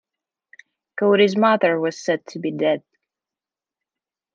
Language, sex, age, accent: English, female, 30-39, United States English